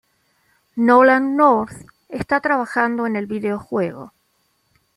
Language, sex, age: Spanish, female, 40-49